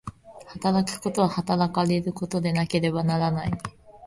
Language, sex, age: Japanese, female, 19-29